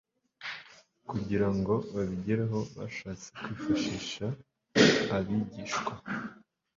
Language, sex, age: Kinyarwanda, male, 19-29